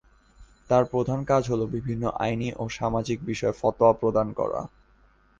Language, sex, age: Bengali, male, under 19